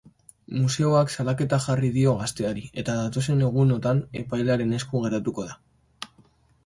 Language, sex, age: Basque, male, under 19